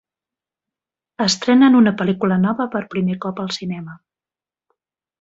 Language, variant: Catalan, Central